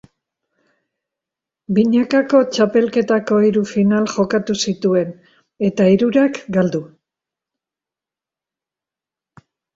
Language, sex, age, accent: Basque, female, 70-79, Mendebalekoa (Araba, Bizkaia, Gipuzkoako mendebaleko herri batzuk)